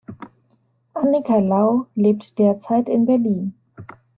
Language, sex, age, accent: German, female, 19-29, Deutschland Deutsch